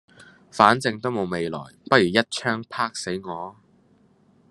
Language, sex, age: Cantonese, male, under 19